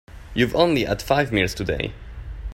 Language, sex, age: English, male, 19-29